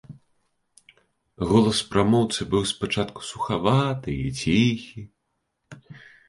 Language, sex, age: Belarusian, male, 19-29